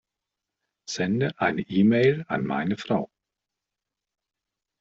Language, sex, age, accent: German, male, 40-49, Deutschland Deutsch